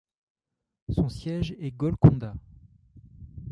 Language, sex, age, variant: French, male, 30-39, Français de métropole